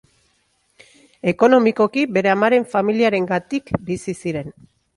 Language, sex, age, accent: Basque, female, 40-49, Erdialdekoa edo Nafarra (Gipuzkoa, Nafarroa)